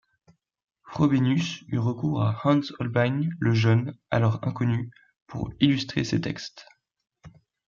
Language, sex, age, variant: French, male, under 19, Français de métropole